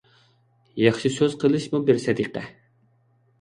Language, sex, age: Uyghur, male, 19-29